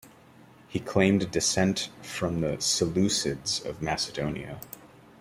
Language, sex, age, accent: English, male, 30-39, Canadian English